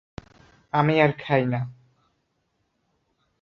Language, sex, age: Bengali, male, 19-29